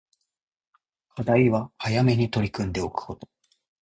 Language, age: Japanese, 30-39